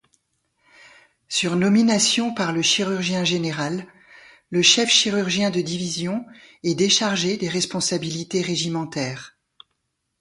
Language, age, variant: French, 60-69, Français de métropole